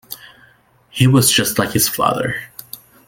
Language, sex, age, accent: English, male, 30-39, Canadian English